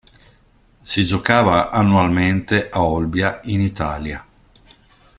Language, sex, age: Italian, male, 50-59